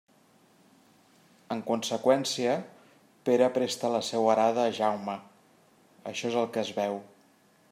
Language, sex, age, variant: Catalan, male, 40-49, Central